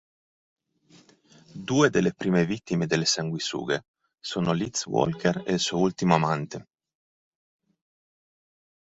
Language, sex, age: Italian, male, 40-49